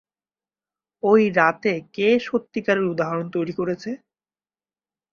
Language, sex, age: Bengali, male, 19-29